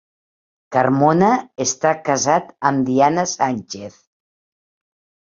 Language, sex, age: Catalan, female, 60-69